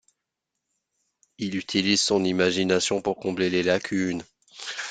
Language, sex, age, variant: French, male, under 19, Français de métropole